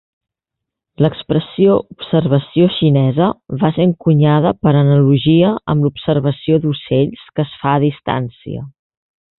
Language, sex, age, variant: Catalan, female, 40-49, Central